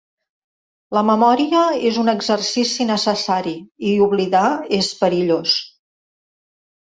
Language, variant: Catalan, Central